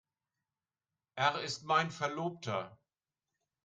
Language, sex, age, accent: German, male, 60-69, Deutschland Deutsch